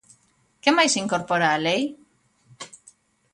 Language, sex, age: Galician, male, 50-59